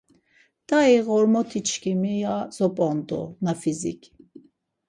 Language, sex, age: Laz, female, 50-59